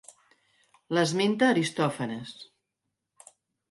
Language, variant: Catalan, Central